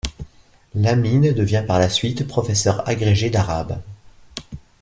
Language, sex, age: French, male, 40-49